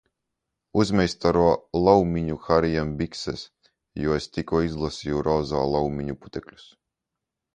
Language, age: Latvian, 19-29